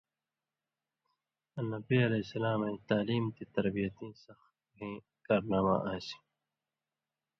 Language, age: Indus Kohistani, 19-29